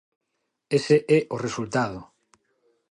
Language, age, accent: Galician, 40-49, Neofalante